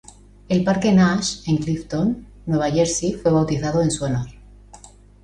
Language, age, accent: Spanish, 40-49, España: Centro-Sur peninsular (Madrid, Toledo, Castilla-La Mancha)